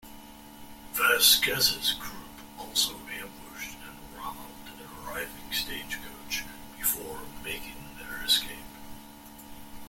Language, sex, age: English, male, 30-39